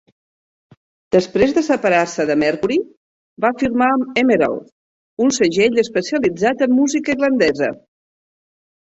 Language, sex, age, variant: Catalan, female, 60-69, Central